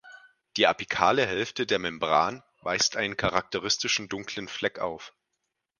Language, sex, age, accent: German, male, 19-29, Deutschland Deutsch